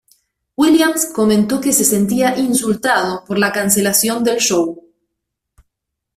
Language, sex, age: Spanish, female, 40-49